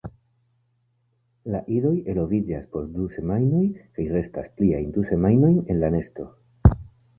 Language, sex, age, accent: Esperanto, male, 40-49, Internacia